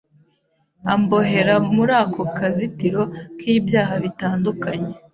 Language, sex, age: Kinyarwanda, female, 19-29